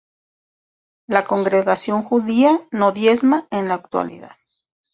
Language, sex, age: Spanish, female, 40-49